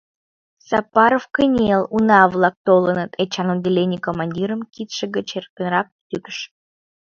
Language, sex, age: Mari, female, 19-29